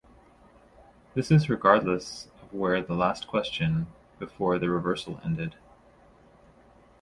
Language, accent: English, United States English